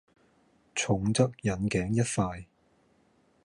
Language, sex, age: Cantonese, male, 40-49